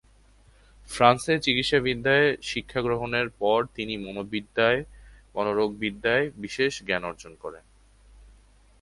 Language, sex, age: Bengali, male, 19-29